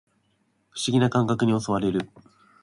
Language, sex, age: Japanese, male, 19-29